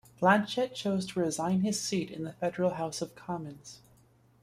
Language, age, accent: English, 19-29, United States English